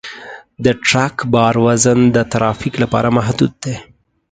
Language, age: Pashto, 30-39